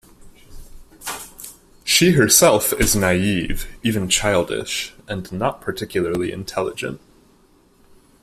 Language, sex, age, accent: English, male, 19-29, United States English